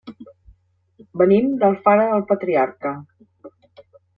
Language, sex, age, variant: Catalan, female, 60-69, Central